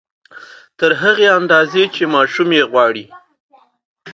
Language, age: Pashto, 30-39